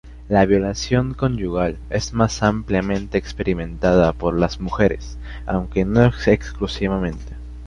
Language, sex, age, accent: Spanish, male, under 19, Andino-Pacífico: Colombia, Perú, Ecuador, oeste de Bolivia y Venezuela andina